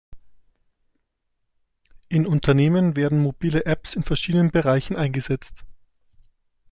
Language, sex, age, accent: German, male, 19-29, Deutschland Deutsch